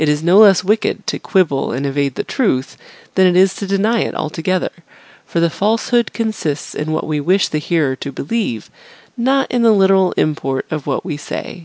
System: none